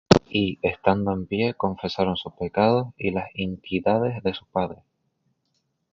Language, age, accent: Spanish, 19-29, España: Islas Canarias